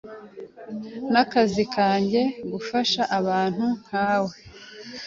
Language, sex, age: Kinyarwanda, female, 19-29